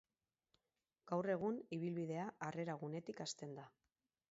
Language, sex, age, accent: Basque, female, 40-49, Erdialdekoa edo Nafarra (Gipuzkoa, Nafarroa)